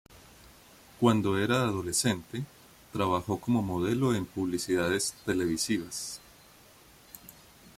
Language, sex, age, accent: Spanish, male, 40-49, Andino-Pacífico: Colombia, Perú, Ecuador, oeste de Bolivia y Venezuela andina